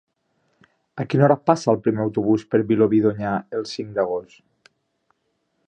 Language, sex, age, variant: Catalan, male, 19-29, Nord-Occidental